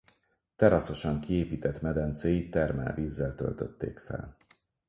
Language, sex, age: Hungarian, male, 40-49